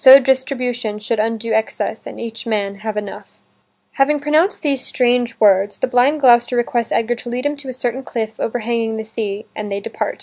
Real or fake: real